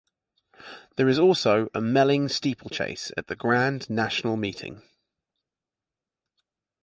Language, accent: English, England English